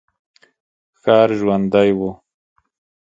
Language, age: Pashto, 30-39